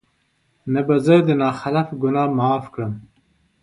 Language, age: Pashto, 30-39